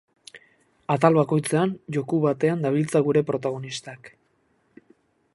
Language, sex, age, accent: Basque, male, 30-39, Erdialdekoa edo Nafarra (Gipuzkoa, Nafarroa)